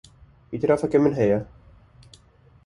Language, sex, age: Kurdish, male, 19-29